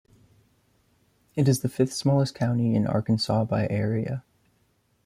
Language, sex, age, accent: English, male, 19-29, United States English